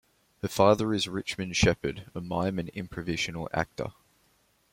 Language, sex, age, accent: English, male, 19-29, Australian English